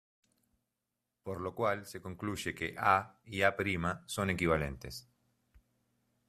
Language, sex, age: Spanish, male, 40-49